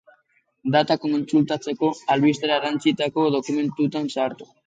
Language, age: Basque, under 19